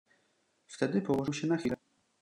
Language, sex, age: Polish, male, 30-39